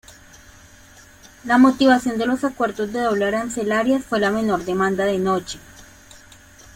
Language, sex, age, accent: Spanish, female, 19-29, Caribe: Cuba, Venezuela, Puerto Rico, República Dominicana, Panamá, Colombia caribeña, México caribeño, Costa del golfo de México